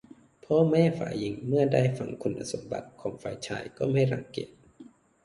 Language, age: Thai, 19-29